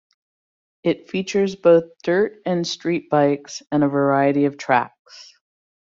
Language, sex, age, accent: English, female, 50-59, United States English